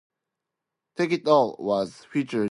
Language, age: English, 19-29